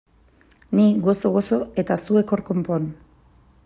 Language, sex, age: Basque, female, 30-39